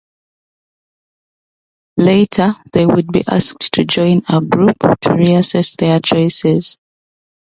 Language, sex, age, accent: English, female, 30-39, Ugandan english